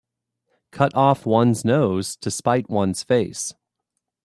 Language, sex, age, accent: English, male, 30-39, United States English